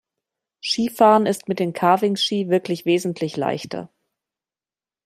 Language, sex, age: German, female, 40-49